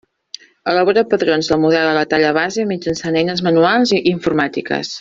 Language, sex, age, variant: Catalan, female, 40-49, Central